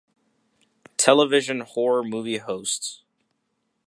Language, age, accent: English, under 19, United States English